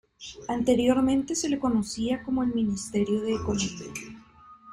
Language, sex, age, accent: Spanish, female, 19-29, México